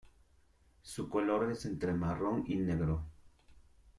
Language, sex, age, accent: Spanish, male, 30-39, México